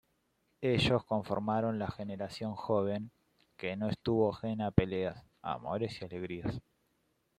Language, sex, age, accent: Spanish, male, 19-29, Rioplatense: Argentina, Uruguay, este de Bolivia, Paraguay